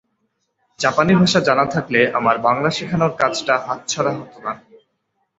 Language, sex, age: Bengali, female, 19-29